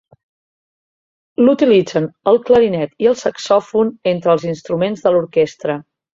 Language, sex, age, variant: Catalan, female, 40-49, Central